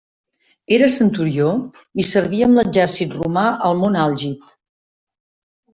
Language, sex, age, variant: Catalan, female, 50-59, Central